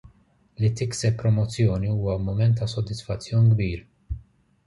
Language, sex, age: Maltese, male, 19-29